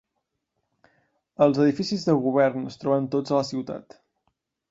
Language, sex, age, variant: Catalan, male, 19-29, Central